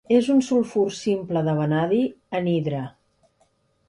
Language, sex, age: Catalan, female, 40-49